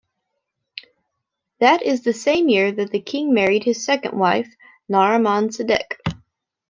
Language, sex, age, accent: English, female, 19-29, United States English